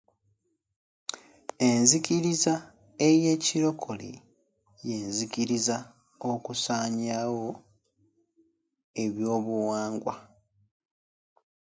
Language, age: Ganda, 19-29